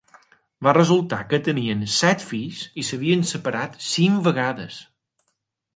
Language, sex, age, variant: Catalan, male, 40-49, Balear